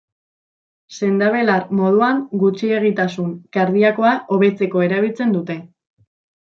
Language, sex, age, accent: Basque, female, 19-29, Mendebalekoa (Araba, Bizkaia, Gipuzkoako mendebaleko herri batzuk)